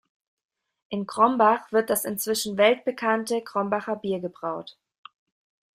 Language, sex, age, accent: German, female, 19-29, Deutschland Deutsch